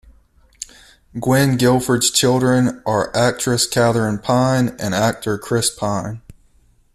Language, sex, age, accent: English, male, 19-29, United States English